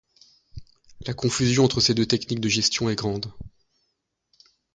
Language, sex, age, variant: French, male, 40-49, Français de métropole